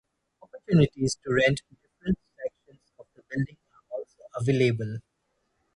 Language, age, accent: English, 30-39, United States English; India and South Asia (India, Pakistan, Sri Lanka)